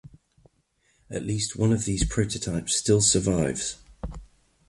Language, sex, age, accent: English, male, 30-39, England English